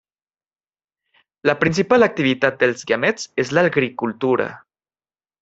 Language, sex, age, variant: Catalan, male, 19-29, Central